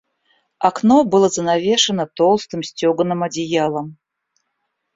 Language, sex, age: Russian, female, 40-49